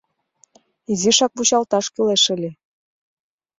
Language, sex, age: Mari, female, 19-29